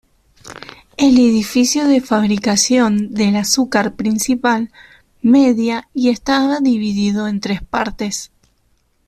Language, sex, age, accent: Spanish, female, 19-29, Rioplatense: Argentina, Uruguay, este de Bolivia, Paraguay